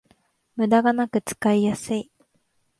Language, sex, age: Japanese, female, 19-29